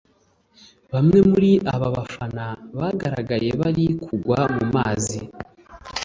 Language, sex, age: Kinyarwanda, male, 19-29